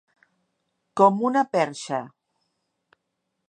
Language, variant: Catalan, Central